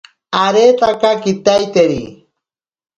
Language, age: Ashéninka Perené, 40-49